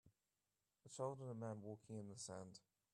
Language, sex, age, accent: English, male, 19-29, England English